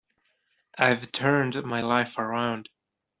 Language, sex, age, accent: English, male, 19-29, United States English